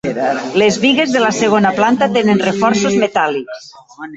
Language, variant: Catalan, Central